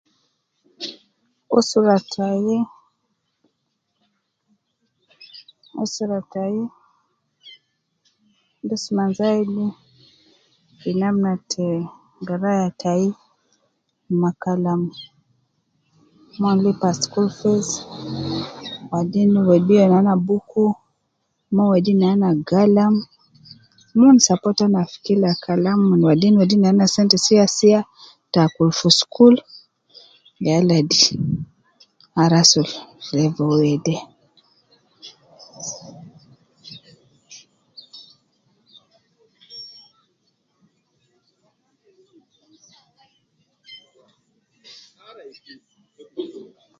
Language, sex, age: Nubi, female, 30-39